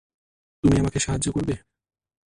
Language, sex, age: Bengali, male, 19-29